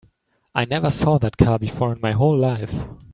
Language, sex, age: English, male, 19-29